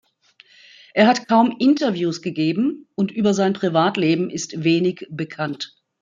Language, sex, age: German, female, 50-59